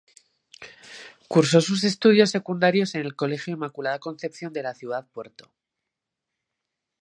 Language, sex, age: Spanish, male, 19-29